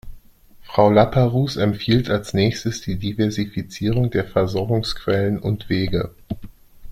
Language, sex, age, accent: German, male, 30-39, Deutschland Deutsch